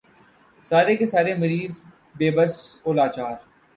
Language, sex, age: Urdu, male, 19-29